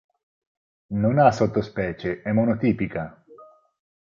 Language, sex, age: Italian, male, 40-49